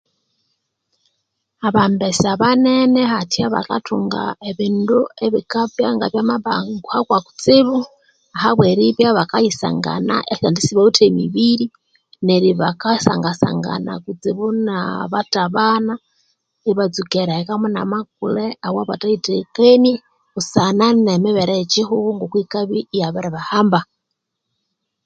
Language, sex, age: Konzo, female, 40-49